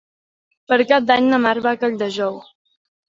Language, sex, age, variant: Catalan, female, 19-29, Central